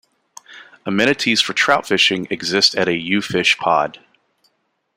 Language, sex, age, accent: English, male, 40-49, United States English